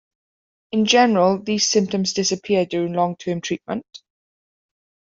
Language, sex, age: English, female, 19-29